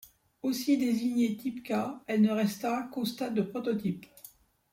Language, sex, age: French, female, 50-59